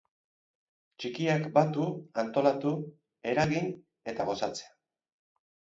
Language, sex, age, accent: Basque, male, 50-59, Erdialdekoa edo Nafarra (Gipuzkoa, Nafarroa)